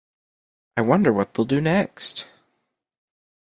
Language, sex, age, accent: English, male, 19-29, United States English